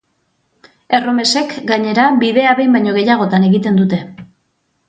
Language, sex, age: Basque, female, 40-49